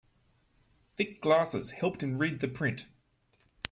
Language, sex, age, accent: English, male, 30-39, Australian English